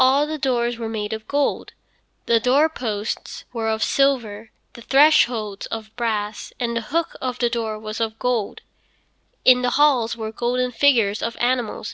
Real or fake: real